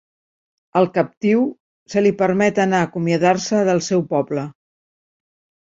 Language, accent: Catalan, Barceloní